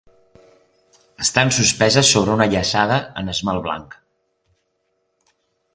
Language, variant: Catalan, Central